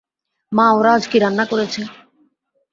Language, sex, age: Bengali, female, 19-29